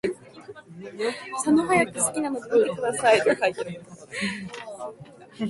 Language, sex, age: Japanese, female, 19-29